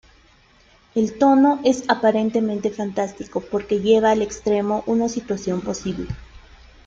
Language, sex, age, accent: Spanish, female, 30-39, Andino-Pacífico: Colombia, Perú, Ecuador, oeste de Bolivia y Venezuela andina